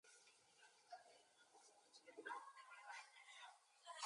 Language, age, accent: English, 19-29, United States English